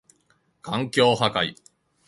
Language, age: Japanese, 30-39